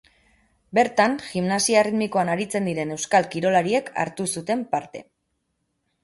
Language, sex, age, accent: Basque, female, 30-39, Erdialdekoa edo Nafarra (Gipuzkoa, Nafarroa)